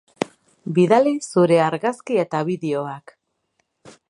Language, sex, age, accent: Basque, female, 30-39, Mendebalekoa (Araba, Bizkaia, Gipuzkoako mendebaleko herri batzuk)